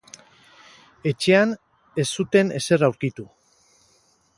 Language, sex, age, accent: Basque, male, 30-39, Mendebalekoa (Araba, Bizkaia, Gipuzkoako mendebaleko herri batzuk)